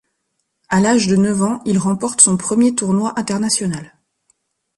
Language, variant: French, Français de métropole